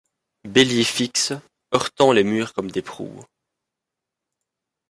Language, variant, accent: French, Français d'Europe, Français de Belgique